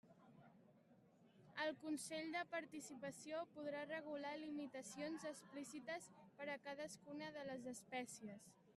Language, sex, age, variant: Catalan, female, under 19, Central